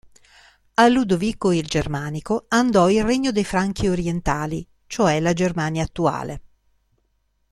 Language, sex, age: Italian, female, 50-59